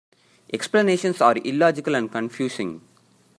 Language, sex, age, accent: English, male, 30-39, India and South Asia (India, Pakistan, Sri Lanka)